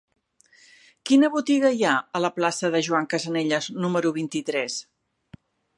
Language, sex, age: Catalan, female, 60-69